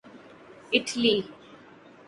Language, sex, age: Urdu, female, 19-29